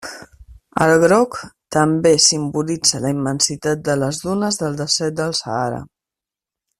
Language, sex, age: Catalan, female, 40-49